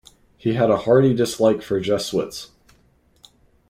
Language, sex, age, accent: English, male, 19-29, United States English